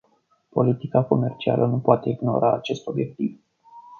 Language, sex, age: Romanian, male, 19-29